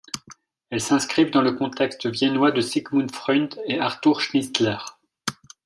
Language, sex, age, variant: French, male, 40-49, Français de métropole